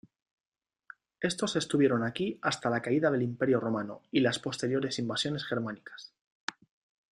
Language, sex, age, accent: Spanish, male, 19-29, España: Centro-Sur peninsular (Madrid, Toledo, Castilla-La Mancha)